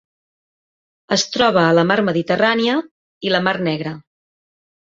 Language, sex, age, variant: Catalan, female, 40-49, Central